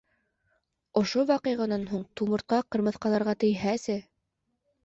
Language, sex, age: Bashkir, female, 19-29